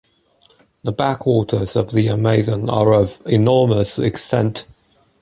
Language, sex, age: English, male, 19-29